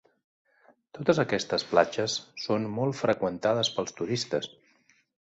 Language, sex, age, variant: Catalan, male, 50-59, Central